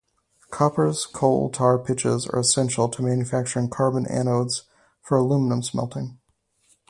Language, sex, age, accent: English, male, 30-39, United States English